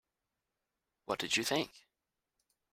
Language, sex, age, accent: English, male, under 19, United States English